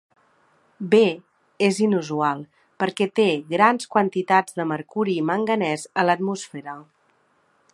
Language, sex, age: Catalan, female, 40-49